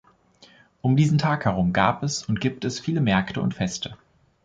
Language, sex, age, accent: German, male, 19-29, Deutschland Deutsch